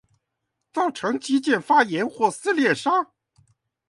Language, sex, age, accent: Chinese, male, 19-29, 出生地：臺北市